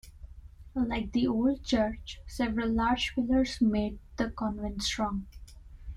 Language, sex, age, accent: English, female, 30-39, India and South Asia (India, Pakistan, Sri Lanka)